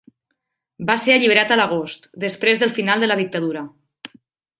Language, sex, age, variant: Catalan, female, 30-39, Nord-Occidental